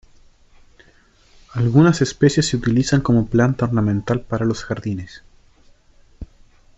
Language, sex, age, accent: Spanish, male, 30-39, Chileno: Chile, Cuyo